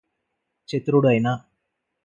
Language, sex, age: Telugu, male, 19-29